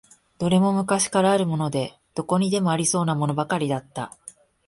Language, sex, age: Japanese, female, 40-49